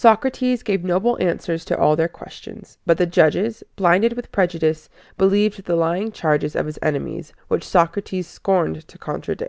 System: none